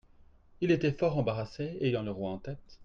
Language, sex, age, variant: French, male, 30-39, Français de métropole